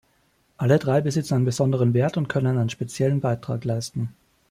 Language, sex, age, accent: German, male, 30-39, Österreichisches Deutsch